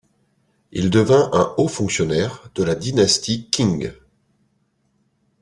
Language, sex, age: French, male, 40-49